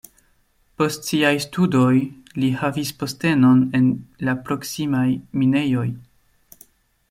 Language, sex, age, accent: Esperanto, male, 19-29, Internacia